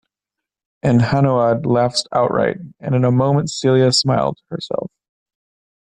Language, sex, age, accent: English, male, 19-29, United States English